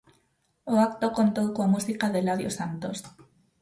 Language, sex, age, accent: Galician, female, 19-29, Normativo (estándar)